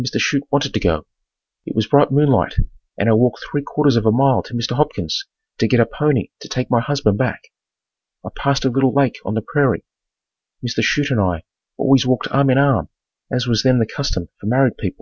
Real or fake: real